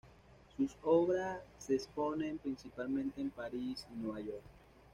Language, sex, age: Spanish, male, 19-29